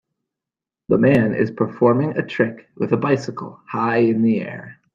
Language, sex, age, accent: English, male, 30-39, United States English